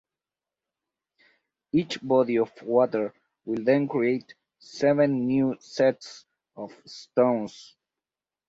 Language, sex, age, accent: English, male, 19-29, United States English